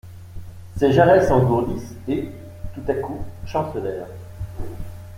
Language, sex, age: French, male, 50-59